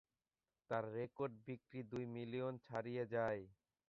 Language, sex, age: Bengali, male, 19-29